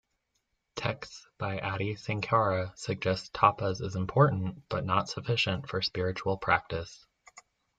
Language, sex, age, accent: English, male, 19-29, United States English